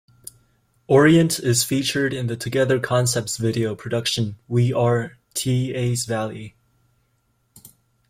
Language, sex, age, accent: English, male, 19-29, United States English